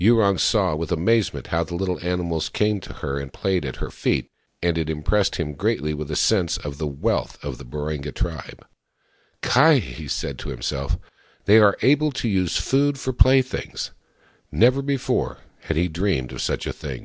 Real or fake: real